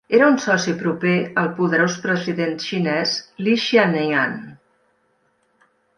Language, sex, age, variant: Catalan, female, 50-59, Central